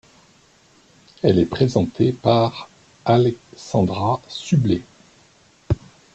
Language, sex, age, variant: French, male, 50-59, Français de métropole